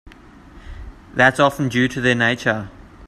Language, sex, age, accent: English, male, 19-29, Australian English